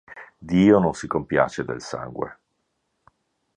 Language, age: Italian, 50-59